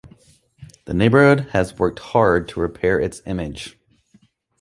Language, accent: English, United States English